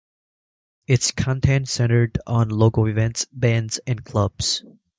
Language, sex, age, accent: English, male, 19-29, United States English